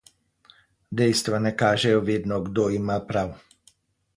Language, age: Slovenian, 50-59